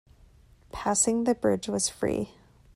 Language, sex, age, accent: English, female, 19-29, United States English